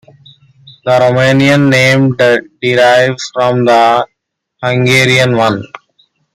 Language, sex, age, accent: English, male, under 19, India and South Asia (India, Pakistan, Sri Lanka)